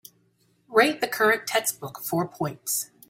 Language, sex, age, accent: English, female, 40-49, United States English